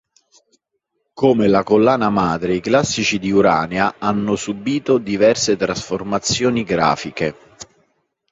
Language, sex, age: Italian, male, 40-49